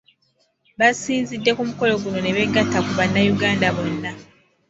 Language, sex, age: Ganda, female, 19-29